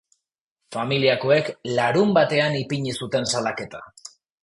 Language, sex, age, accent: Basque, male, 19-29, Erdialdekoa edo Nafarra (Gipuzkoa, Nafarroa)